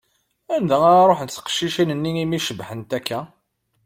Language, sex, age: Kabyle, male, 30-39